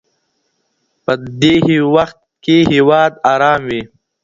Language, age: Pashto, under 19